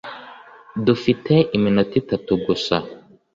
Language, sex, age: Kinyarwanda, male, 19-29